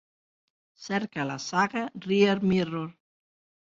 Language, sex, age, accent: Catalan, female, 40-49, Lleida